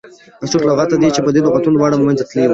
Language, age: Pashto, 19-29